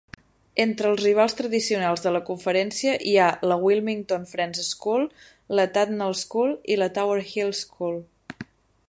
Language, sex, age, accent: Catalan, female, 19-29, central; septentrional; Empordanès